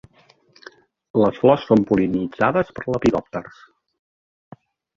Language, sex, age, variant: Catalan, male, 50-59, Central